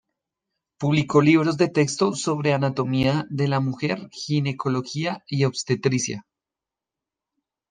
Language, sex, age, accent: Spanish, male, 30-39, Andino-Pacífico: Colombia, Perú, Ecuador, oeste de Bolivia y Venezuela andina